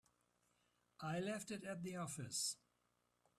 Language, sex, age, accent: English, male, 60-69, England English